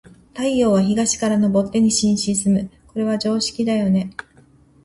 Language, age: Japanese, 50-59